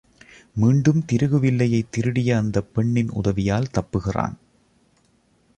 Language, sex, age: Tamil, male, 30-39